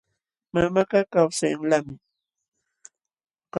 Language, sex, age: Jauja Wanca Quechua, female, 70-79